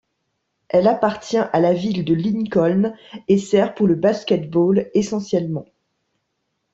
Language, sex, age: French, female, 40-49